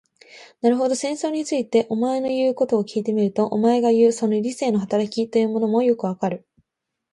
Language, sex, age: Japanese, female, 19-29